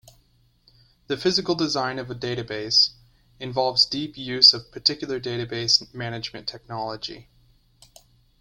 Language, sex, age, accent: English, male, 19-29, United States English